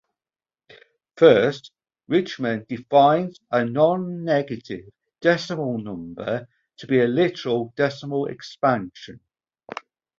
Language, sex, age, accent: English, male, 40-49, England English